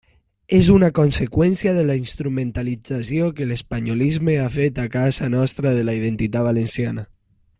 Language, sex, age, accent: Catalan, male, under 19, valencià